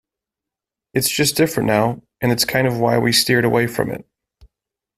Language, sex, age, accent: English, male, 40-49, United States English